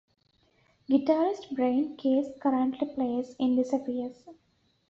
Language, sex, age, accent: English, female, 19-29, England English